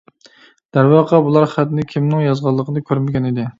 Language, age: Uyghur, 40-49